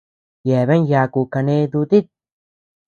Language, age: Tepeuxila Cuicatec, under 19